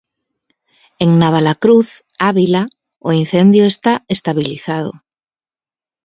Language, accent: Galician, Normativo (estándar)